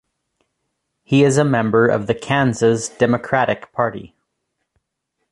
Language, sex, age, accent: English, male, 30-39, United States English